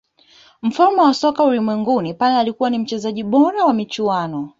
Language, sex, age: Swahili, female, 19-29